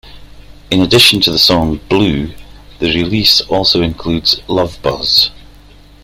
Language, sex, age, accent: English, male, 40-49, Scottish English